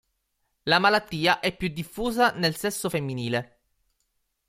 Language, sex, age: Italian, male, 19-29